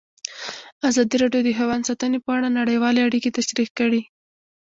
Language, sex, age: Pashto, female, 19-29